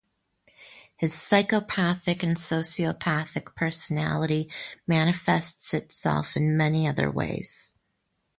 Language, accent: English, Canadian English